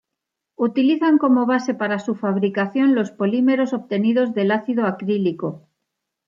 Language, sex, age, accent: Spanish, female, 50-59, España: Centro-Sur peninsular (Madrid, Toledo, Castilla-La Mancha)